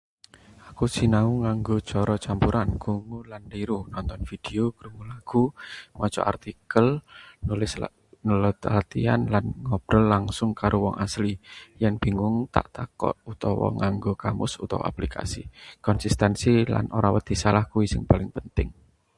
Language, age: Javanese, 30-39